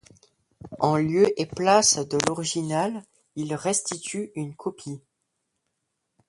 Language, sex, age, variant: French, male, under 19, Français de métropole